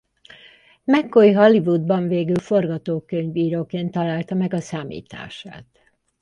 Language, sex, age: Hungarian, female, 70-79